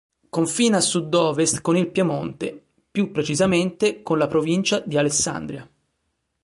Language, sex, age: Italian, male, 40-49